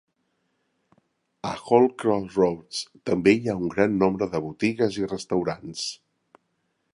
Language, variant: Catalan, Central